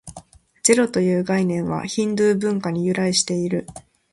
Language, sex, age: Japanese, female, 19-29